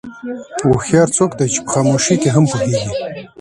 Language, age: Pashto, 30-39